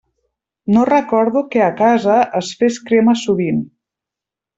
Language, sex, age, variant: Catalan, female, 40-49, Central